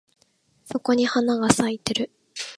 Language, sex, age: Japanese, female, 19-29